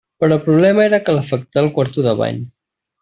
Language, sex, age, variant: Catalan, male, 30-39, Central